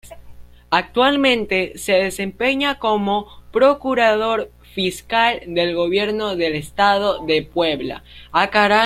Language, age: Spanish, under 19